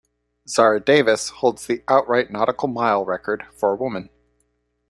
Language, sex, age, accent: English, male, 30-39, United States English